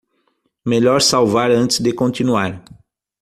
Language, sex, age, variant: Portuguese, male, 40-49, Portuguese (Brasil)